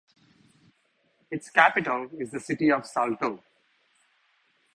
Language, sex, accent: English, male, India and South Asia (India, Pakistan, Sri Lanka)